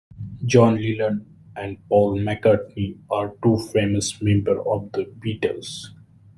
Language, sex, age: English, male, 30-39